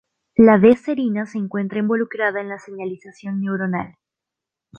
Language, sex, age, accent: Spanish, female, under 19, Andino-Pacífico: Colombia, Perú, Ecuador, oeste de Bolivia y Venezuela andina